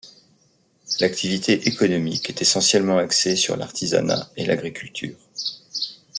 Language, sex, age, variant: French, male, 40-49, Français de métropole